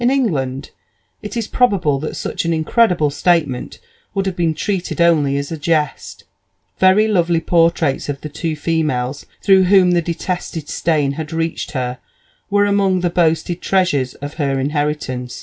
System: none